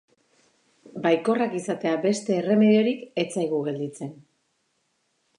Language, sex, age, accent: Basque, female, 40-49, Erdialdekoa edo Nafarra (Gipuzkoa, Nafarroa)